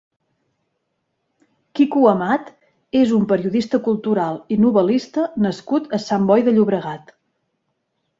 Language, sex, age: Catalan, female, 40-49